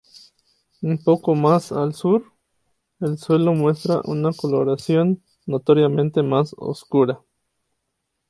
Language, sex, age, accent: Spanish, male, 30-39, México